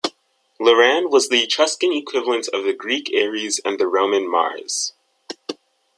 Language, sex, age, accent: English, male, under 19, United States English